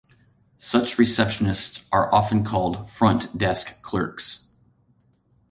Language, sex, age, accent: English, male, 40-49, United States English